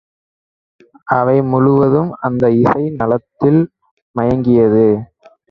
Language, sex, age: Tamil, male, 19-29